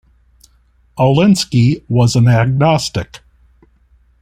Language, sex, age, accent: English, male, 40-49, United States English